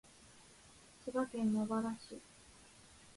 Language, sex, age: Japanese, female, 19-29